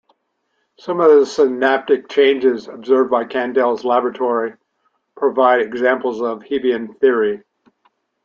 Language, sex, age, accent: English, male, 70-79, Canadian English